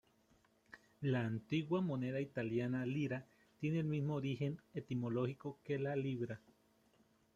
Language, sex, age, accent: Spanish, male, 19-29, Caribe: Cuba, Venezuela, Puerto Rico, República Dominicana, Panamá, Colombia caribeña, México caribeño, Costa del golfo de México